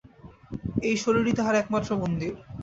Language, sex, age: Bengali, male, 19-29